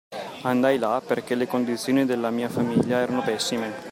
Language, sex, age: Italian, male, 30-39